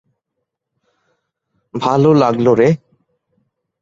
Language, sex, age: Bengali, male, 19-29